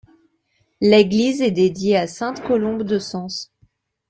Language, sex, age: French, male, 19-29